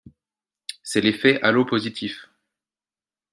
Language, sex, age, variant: French, male, 19-29, Français de métropole